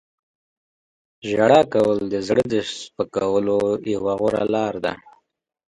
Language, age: Pashto, 19-29